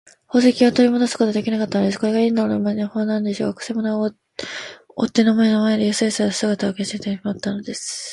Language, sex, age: Japanese, female, 19-29